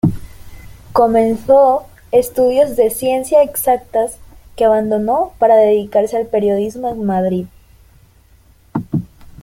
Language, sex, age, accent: Spanish, female, 19-29, Andino-Pacífico: Colombia, Perú, Ecuador, oeste de Bolivia y Venezuela andina